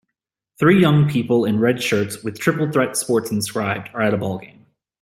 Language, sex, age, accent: English, male, 19-29, United States English